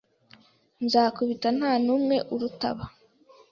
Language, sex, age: Kinyarwanda, female, 19-29